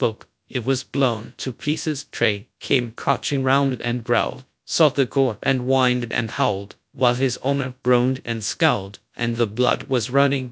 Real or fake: fake